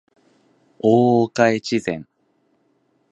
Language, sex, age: Japanese, male, 19-29